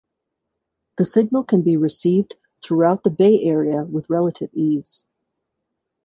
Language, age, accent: English, 40-49, United States English